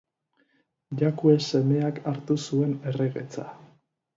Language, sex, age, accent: Basque, male, 50-59, Erdialdekoa edo Nafarra (Gipuzkoa, Nafarroa)